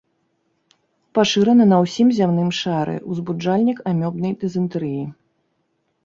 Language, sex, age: Belarusian, female, 30-39